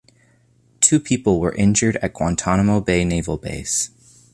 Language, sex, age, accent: English, male, 19-29, Canadian English